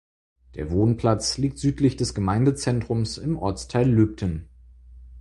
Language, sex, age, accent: German, male, 19-29, Deutschland Deutsch